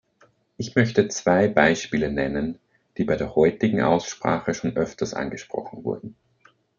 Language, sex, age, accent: German, male, 30-39, Österreichisches Deutsch